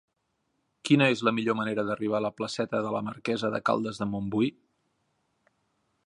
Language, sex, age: Catalan, male, 50-59